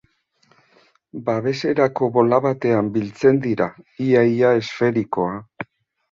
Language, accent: Basque, Mendebalekoa (Araba, Bizkaia, Gipuzkoako mendebaleko herri batzuk)